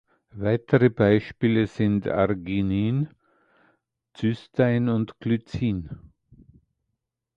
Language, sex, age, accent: German, male, 60-69, Österreichisches Deutsch